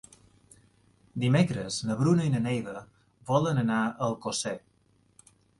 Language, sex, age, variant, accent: Catalan, male, 30-39, Balear, mallorquí